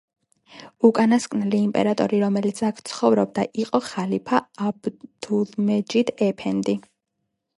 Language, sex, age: Georgian, female, 19-29